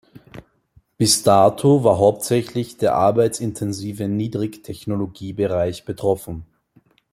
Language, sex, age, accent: German, male, 19-29, Österreichisches Deutsch